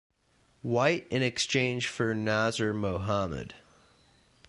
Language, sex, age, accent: English, male, 30-39, United States English